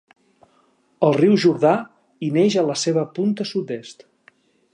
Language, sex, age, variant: Catalan, male, 60-69, Central